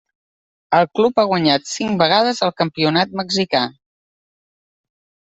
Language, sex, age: Catalan, female, 40-49